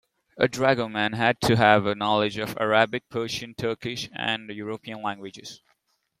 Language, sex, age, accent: English, male, 19-29, India and South Asia (India, Pakistan, Sri Lanka)